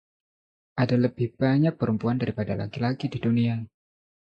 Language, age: Indonesian, 19-29